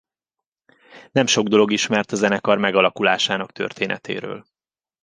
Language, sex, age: Hungarian, male, 30-39